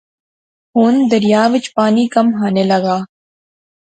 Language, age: Pahari-Potwari, 19-29